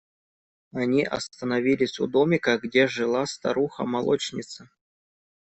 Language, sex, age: Russian, male, 19-29